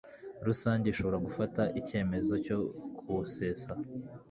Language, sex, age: Kinyarwanda, male, 19-29